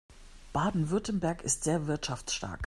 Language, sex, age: German, female, 40-49